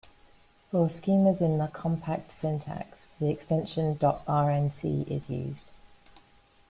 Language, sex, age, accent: English, female, 30-39, England English